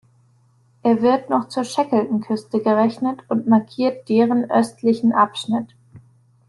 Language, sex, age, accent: German, female, 19-29, Deutschland Deutsch